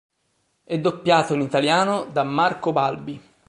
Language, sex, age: Italian, male, 40-49